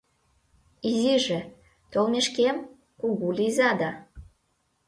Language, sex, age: Mari, female, under 19